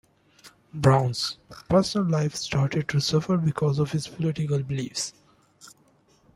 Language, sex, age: English, male, 19-29